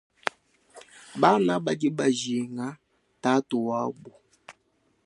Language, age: Luba-Lulua, 19-29